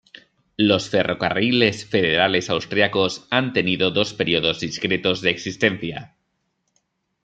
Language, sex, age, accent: Spanish, male, 30-39, España: Norte peninsular (Asturias, Castilla y León, Cantabria, País Vasco, Navarra, Aragón, La Rioja, Guadalajara, Cuenca)